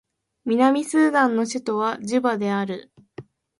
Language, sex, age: Japanese, female, 19-29